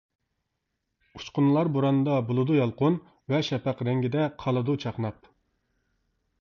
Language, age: Uyghur, 30-39